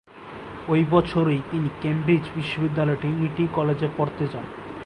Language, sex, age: Bengali, male, 19-29